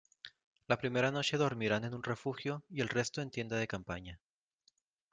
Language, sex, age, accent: Spanish, male, 30-39, México